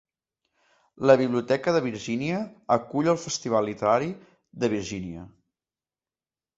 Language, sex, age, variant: Catalan, male, 30-39, Central